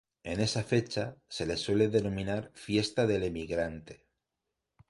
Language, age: Spanish, 40-49